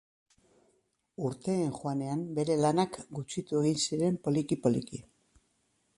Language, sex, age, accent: Basque, female, 60-69, Mendebalekoa (Araba, Bizkaia, Gipuzkoako mendebaleko herri batzuk)